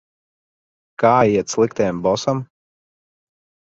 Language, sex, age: Latvian, male, 19-29